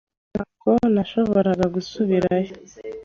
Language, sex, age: Kinyarwanda, female, 30-39